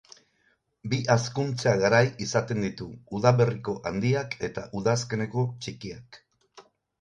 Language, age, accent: Basque, 60-69, Erdialdekoa edo Nafarra (Gipuzkoa, Nafarroa)